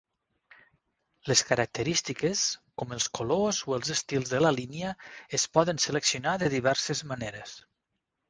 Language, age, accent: Catalan, 50-59, Tortosí